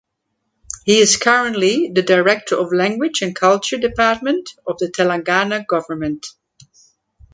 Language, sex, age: English, female, 50-59